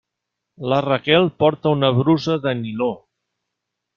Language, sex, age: Catalan, male, 40-49